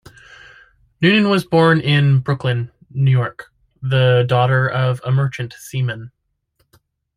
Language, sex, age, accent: English, male, 30-39, United States English